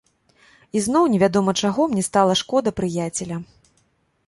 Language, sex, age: Belarusian, female, 40-49